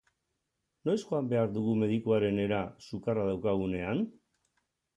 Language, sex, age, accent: Basque, male, 60-69, Mendebalekoa (Araba, Bizkaia, Gipuzkoako mendebaleko herri batzuk)